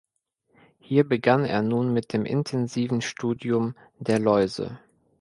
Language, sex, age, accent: German, male, 30-39, Deutschland Deutsch